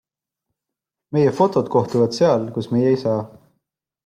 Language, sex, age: Estonian, male, 19-29